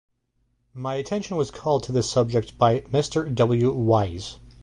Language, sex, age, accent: English, male, 19-29, United States English